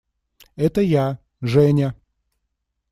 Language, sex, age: Russian, male, 19-29